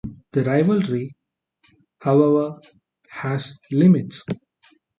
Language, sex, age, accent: English, male, 30-39, India and South Asia (India, Pakistan, Sri Lanka)